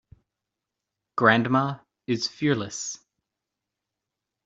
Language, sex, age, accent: English, male, 30-39, United States English